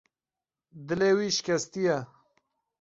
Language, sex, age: Kurdish, male, 30-39